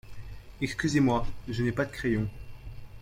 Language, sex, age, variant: French, male, 19-29, Français de métropole